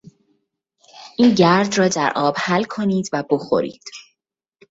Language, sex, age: Persian, female, 19-29